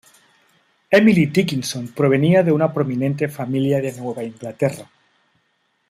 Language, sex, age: Spanish, male, 40-49